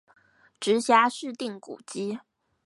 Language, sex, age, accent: Chinese, female, 19-29, 出生地：臺北市